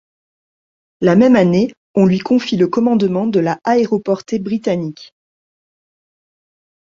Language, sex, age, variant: French, female, 40-49, Français de métropole